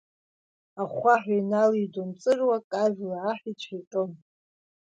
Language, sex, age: Abkhazian, female, 50-59